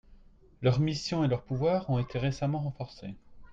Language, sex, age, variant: French, male, 30-39, Français de métropole